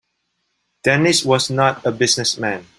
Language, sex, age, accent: English, male, 30-39, Malaysian English